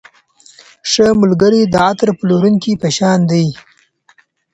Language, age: Pashto, 19-29